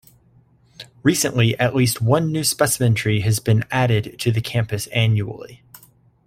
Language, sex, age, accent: English, male, 30-39, United States English